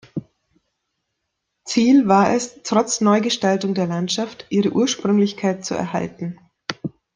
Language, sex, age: German, female, 30-39